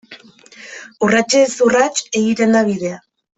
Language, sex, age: Basque, female, 30-39